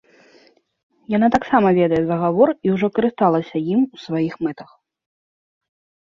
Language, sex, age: Belarusian, female, 30-39